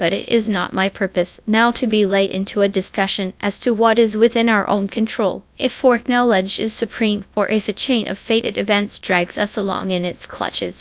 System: TTS, GradTTS